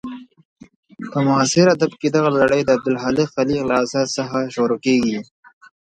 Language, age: Pashto, 19-29